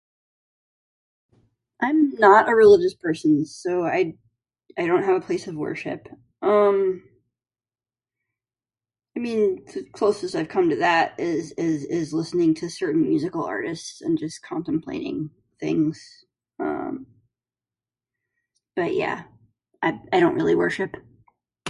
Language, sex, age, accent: English, female, 30-39, United States English